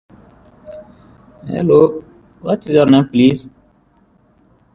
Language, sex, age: English, male, 30-39